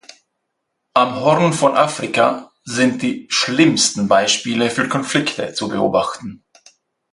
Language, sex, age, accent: German, male, 40-49, Schweizerdeutsch